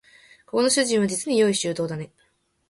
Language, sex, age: Japanese, female, 19-29